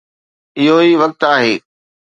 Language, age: Sindhi, 40-49